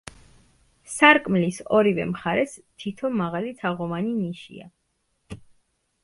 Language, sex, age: Georgian, female, 19-29